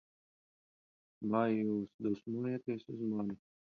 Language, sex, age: Latvian, male, 30-39